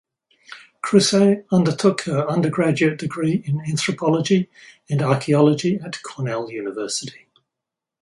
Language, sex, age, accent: English, male, 60-69, Australian English